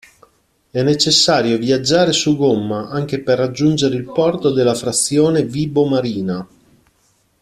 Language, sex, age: Italian, male, 40-49